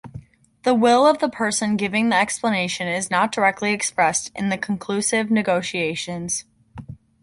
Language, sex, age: English, female, under 19